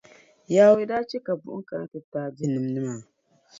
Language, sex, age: Dagbani, female, 30-39